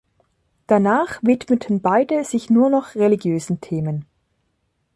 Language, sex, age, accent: German, female, 19-29, Schweizerdeutsch